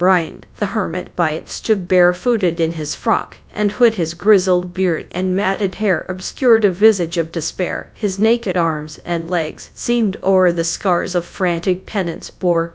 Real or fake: fake